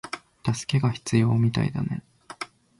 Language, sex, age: Japanese, male, 19-29